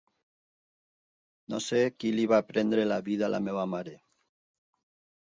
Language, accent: Catalan, valencià